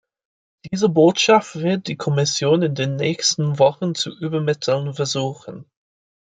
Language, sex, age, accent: German, male, 19-29, Britisches Deutsch